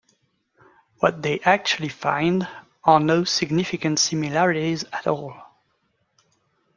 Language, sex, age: English, male, 30-39